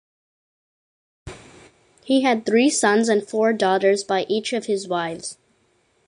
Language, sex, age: English, male, under 19